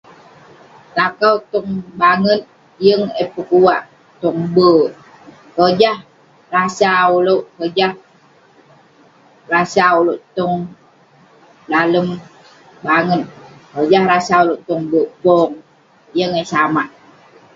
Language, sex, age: Western Penan, female, 30-39